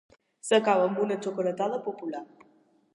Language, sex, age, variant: Catalan, female, under 19, Balear